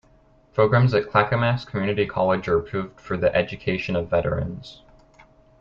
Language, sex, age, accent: English, male, under 19, United States English